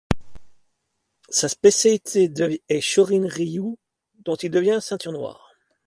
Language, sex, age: French, male, 40-49